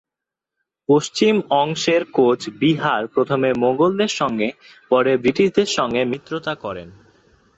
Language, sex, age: Bengali, male, 19-29